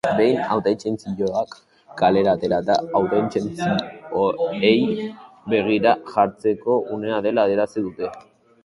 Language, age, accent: Basque, under 19, Erdialdekoa edo Nafarra (Gipuzkoa, Nafarroa)